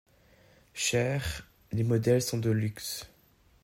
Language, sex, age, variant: French, male, under 19, Français de métropole